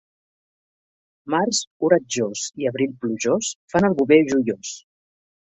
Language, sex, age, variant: Catalan, female, 40-49, Central